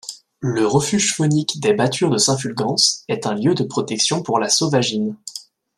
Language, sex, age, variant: French, male, 19-29, Français de métropole